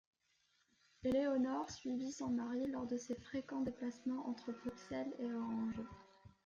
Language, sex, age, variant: French, female, under 19, Français de métropole